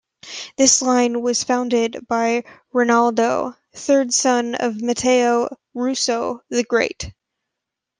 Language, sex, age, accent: English, female, 19-29, United States English